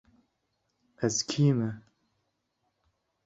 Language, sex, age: Kurdish, male, 19-29